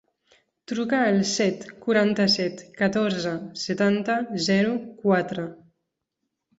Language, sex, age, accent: Catalan, female, 19-29, aprenent (recent, des d'altres llengües)